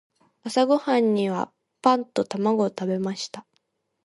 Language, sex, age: Japanese, female, 19-29